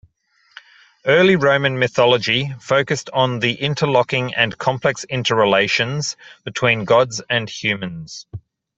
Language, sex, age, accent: English, male, 40-49, Australian English